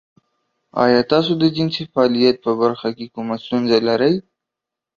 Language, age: Pashto, 19-29